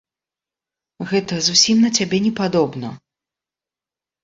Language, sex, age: Belarusian, female, 30-39